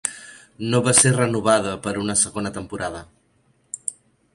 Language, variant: Catalan, Central